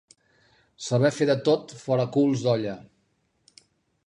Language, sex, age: Catalan, male, 50-59